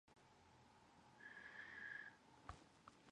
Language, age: Japanese, 19-29